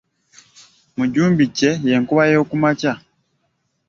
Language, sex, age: Ganda, male, 19-29